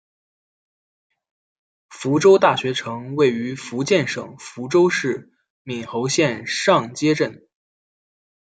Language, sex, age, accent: Chinese, male, 19-29, 出生地：辽宁省